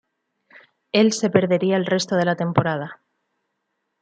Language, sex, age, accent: Spanish, female, 30-39, España: Centro-Sur peninsular (Madrid, Toledo, Castilla-La Mancha)